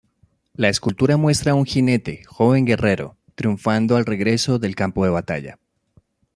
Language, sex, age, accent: Spanish, male, 30-39, Andino-Pacífico: Colombia, Perú, Ecuador, oeste de Bolivia y Venezuela andina